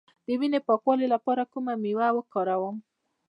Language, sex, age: Pashto, female, 30-39